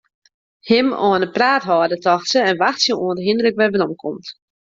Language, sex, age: Western Frisian, female, 19-29